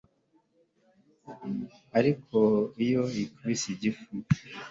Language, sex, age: Kinyarwanda, male, 40-49